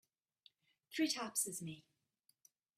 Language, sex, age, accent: English, female, 30-39, Irish English